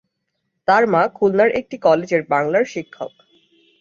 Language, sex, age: Bengali, female, 19-29